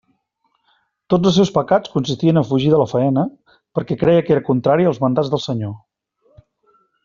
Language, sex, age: Catalan, male, 40-49